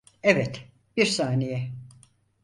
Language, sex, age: Turkish, female, 80-89